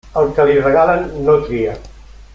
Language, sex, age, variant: Catalan, male, 60-69, Central